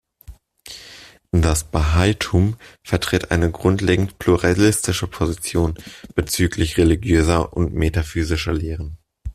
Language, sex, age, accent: German, male, 19-29, Deutschland Deutsch